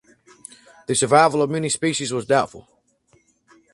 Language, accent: English, United States English